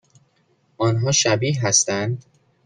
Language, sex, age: Persian, male, 19-29